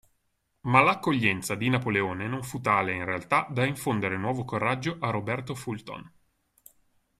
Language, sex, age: Italian, male, 30-39